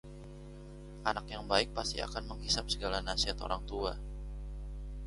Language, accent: Indonesian, Indonesia